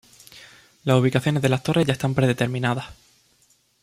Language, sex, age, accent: Spanish, male, 19-29, España: Sur peninsular (Andalucia, Extremadura, Murcia)